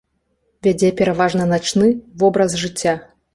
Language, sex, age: Belarusian, female, 30-39